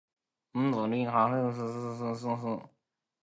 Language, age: Cantonese, 19-29